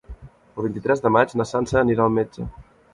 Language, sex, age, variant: Catalan, male, 19-29, Central